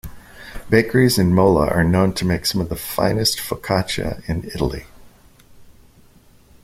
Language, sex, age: English, male, 50-59